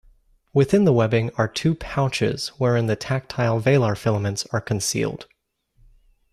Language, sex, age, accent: English, male, 19-29, United States English